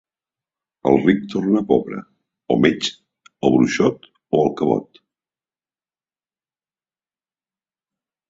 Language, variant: Catalan, Central